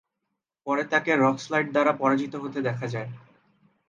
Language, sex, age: Bengali, male, 19-29